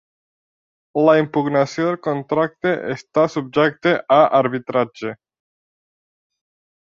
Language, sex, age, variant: Catalan, male, under 19, Nord-Occidental